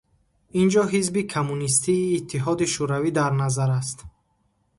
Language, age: Tajik, 19-29